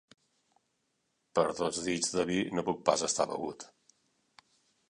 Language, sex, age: Catalan, male, 60-69